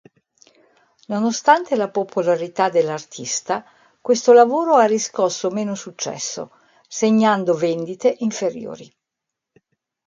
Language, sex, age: Italian, female, 60-69